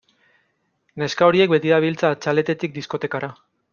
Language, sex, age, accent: Basque, male, 19-29, Mendebalekoa (Araba, Bizkaia, Gipuzkoako mendebaleko herri batzuk)